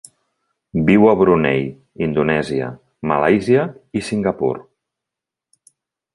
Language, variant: Catalan, Central